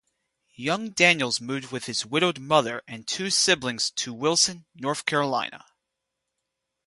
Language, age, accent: English, 19-29, United States English